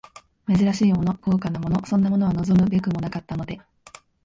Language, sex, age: Japanese, female, 19-29